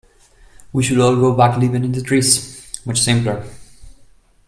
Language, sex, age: English, male, 30-39